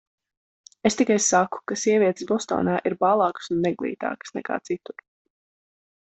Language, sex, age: Latvian, female, under 19